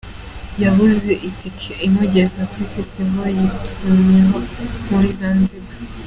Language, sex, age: Kinyarwanda, female, under 19